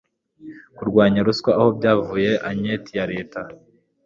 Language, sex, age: Kinyarwanda, male, 19-29